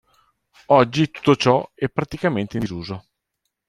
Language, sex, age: Italian, male, 40-49